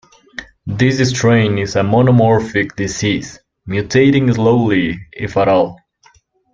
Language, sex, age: English, male, 19-29